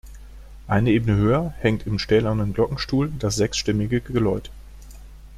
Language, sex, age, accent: German, male, 40-49, Deutschland Deutsch